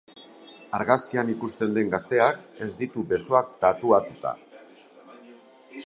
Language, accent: Basque, Mendebalekoa (Araba, Bizkaia, Gipuzkoako mendebaleko herri batzuk)